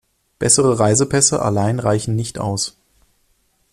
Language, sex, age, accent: German, male, 19-29, Deutschland Deutsch